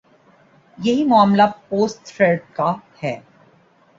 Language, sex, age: Urdu, male, 19-29